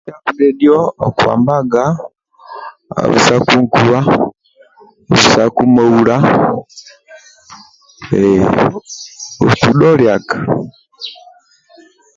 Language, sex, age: Amba (Uganda), male, 40-49